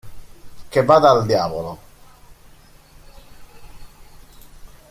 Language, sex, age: Italian, male, 50-59